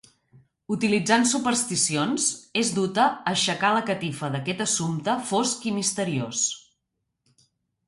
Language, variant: Catalan, Central